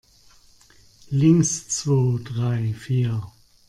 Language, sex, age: German, male, 50-59